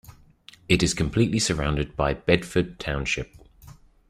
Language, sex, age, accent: English, male, 30-39, England English